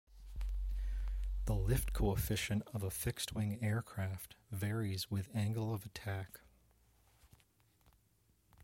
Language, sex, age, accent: English, male, 30-39, United States English